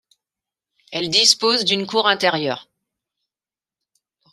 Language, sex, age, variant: French, female, 40-49, Français de métropole